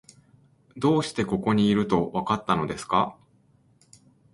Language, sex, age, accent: Japanese, male, 40-49, 関西弁